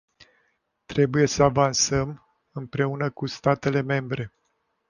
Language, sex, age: Romanian, male, 50-59